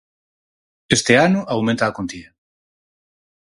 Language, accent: Galician, Normativo (estándar)